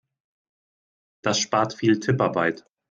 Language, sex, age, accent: German, male, 30-39, Deutschland Deutsch